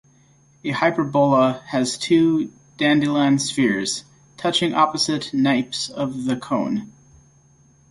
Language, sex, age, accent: English, male, 19-29, United States English